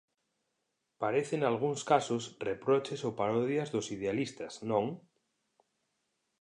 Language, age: Galician, 40-49